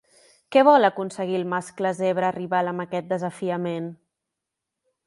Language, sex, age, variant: Catalan, female, 19-29, Central